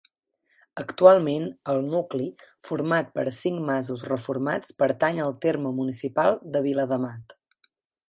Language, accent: Catalan, gironí